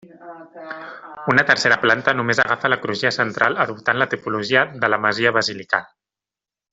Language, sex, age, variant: Catalan, male, 30-39, Central